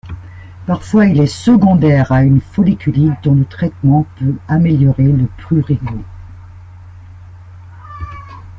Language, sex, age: French, female, 60-69